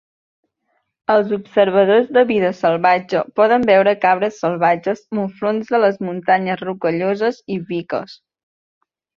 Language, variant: Catalan, Nord-Occidental